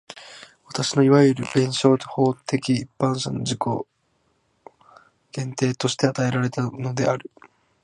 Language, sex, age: Japanese, male, 19-29